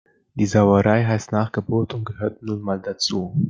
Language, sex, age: German, male, under 19